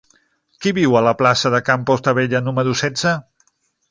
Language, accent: Catalan, central; septentrional